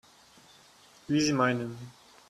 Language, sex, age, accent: German, male, 19-29, Deutschland Deutsch; Schweizerdeutsch